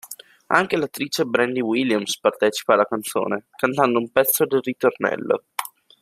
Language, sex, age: Italian, male, under 19